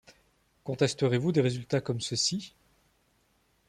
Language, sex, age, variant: French, male, 30-39, Français de métropole